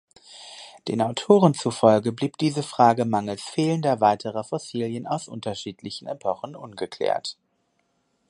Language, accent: German, Deutschland Deutsch